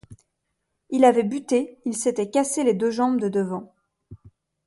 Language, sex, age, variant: French, female, 30-39, Français de métropole